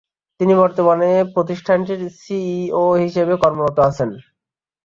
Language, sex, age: Bengali, male, 19-29